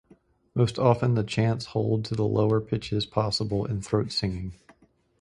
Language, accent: English, United States English